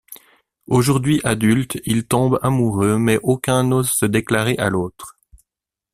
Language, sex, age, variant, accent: French, male, 40-49, Français d'Europe, Français de Suisse